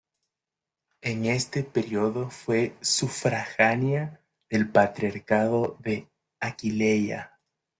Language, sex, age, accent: Spanish, male, 19-29, Andino-Pacífico: Colombia, Perú, Ecuador, oeste de Bolivia y Venezuela andina